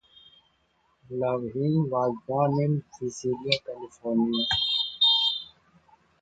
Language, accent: English, India and South Asia (India, Pakistan, Sri Lanka)